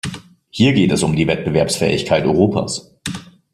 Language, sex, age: German, male, 19-29